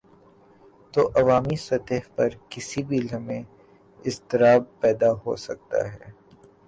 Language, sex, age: Urdu, male, 19-29